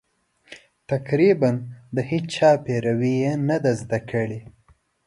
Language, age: Pashto, 19-29